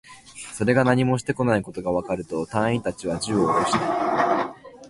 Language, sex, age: Japanese, male, 19-29